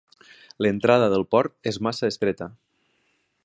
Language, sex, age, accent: Catalan, male, 19-29, Ebrenc